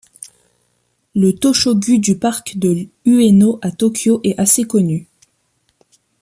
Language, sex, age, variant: French, female, 19-29, Français de métropole